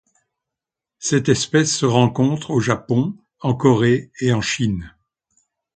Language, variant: French, Français de métropole